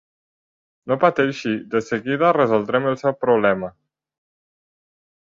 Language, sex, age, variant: Catalan, male, under 19, Nord-Occidental